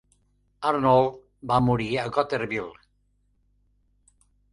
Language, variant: Catalan, Central